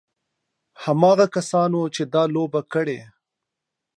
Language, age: Pashto, 19-29